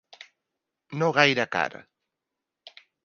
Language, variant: Catalan, Central